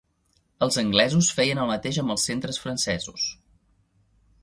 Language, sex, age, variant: Catalan, male, 19-29, Central